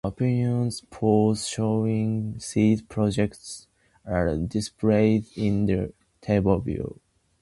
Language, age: English, under 19